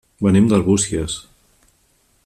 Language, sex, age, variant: Catalan, male, 40-49, Central